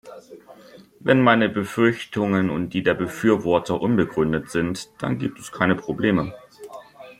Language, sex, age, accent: German, male, 40-49, Deutschland Deutsch